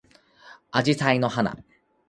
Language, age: Japanese, 30-39